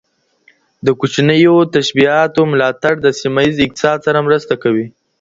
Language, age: Pashto, under 19